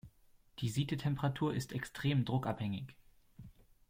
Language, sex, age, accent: German, male, 30-39, Deutschland Deutsch